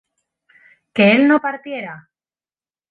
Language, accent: Spanish, España: Centro-Sur peninsular (Madrid, Toledo, Castilla-La Mancha)